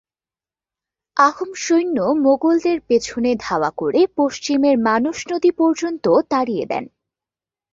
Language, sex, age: Bengali, female, under 19